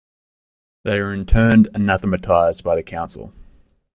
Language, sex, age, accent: English, male, 19-29, Australian English